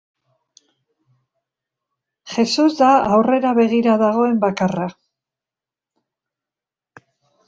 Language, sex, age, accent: Basque, female, 70-79, Mendebalekoa (Araba, Bizkaia, Gipuzkoako mendebaleko herri batzuk)